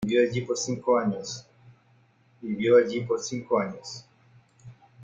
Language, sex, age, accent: Spanish, male, 40-49, España: Norte peninsular (Asturias, Castilla y León, Cantabria, País Vasco, Navarra, Aragón, La Rioja, Guadalajara, Cuenca)